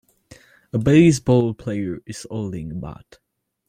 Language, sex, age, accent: English, male, 19-29, United States English